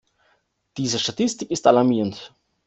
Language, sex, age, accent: German, male, 19-29, Österreichisches Deutsch